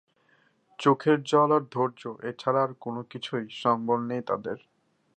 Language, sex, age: Bengali, male, 19-29